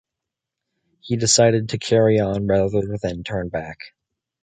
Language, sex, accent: English, male, United States English